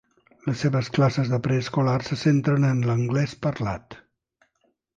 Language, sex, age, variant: Catalan, male, 60-69, Central